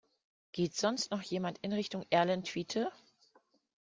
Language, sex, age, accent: German, female, 40-49, Deutschland Deutsch